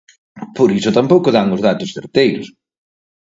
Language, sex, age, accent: Galician, male, 40-49, Oriental (común en zona oriental)